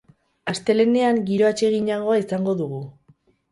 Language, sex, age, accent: Basque, female, 19-29, Erdialdekoa edo Nafarra (Gipuzkoa, Nafarroa)